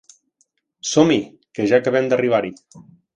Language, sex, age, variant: Catalan, male, 40-49, Central